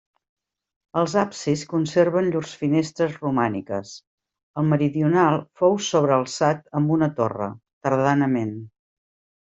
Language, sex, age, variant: Catalan, female, 50-59, Central